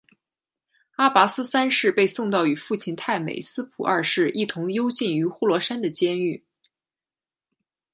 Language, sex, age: Chinese, female, 19-29